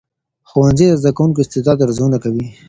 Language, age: Pashto, 19-29